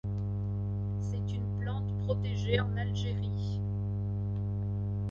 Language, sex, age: French, female, 60-69